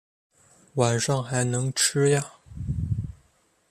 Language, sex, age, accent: Chinese, male, 19-29, 出生地：湖北省